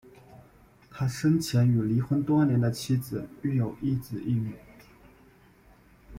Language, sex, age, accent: Chinese, male, 30-39, 出生地：湖南省